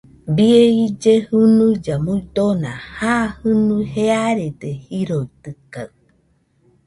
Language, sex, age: Nüpode Huitoto, female, 40-49